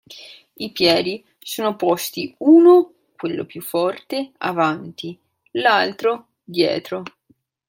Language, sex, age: Italian, female, 19-29